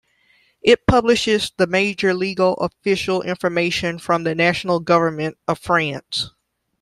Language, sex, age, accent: English, female, 30-39, United States English